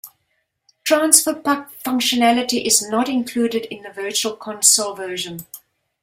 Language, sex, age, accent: English, female, 60-69, Southern African (South Africa, Zimbabwe, Namibia)